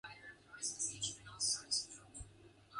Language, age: English, 19-29